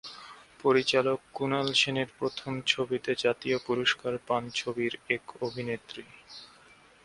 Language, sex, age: Bengali, male, 19-29